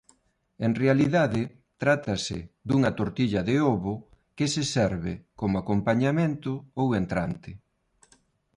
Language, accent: Galician, Neofalante